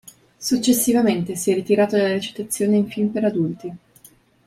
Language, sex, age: Italian, female, 19-29